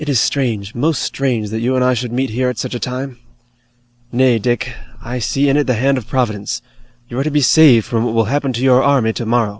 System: none